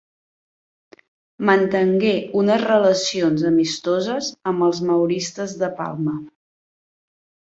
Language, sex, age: Catalan, female, 30-39